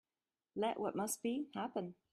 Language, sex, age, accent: English, female, 40-49, Canadian English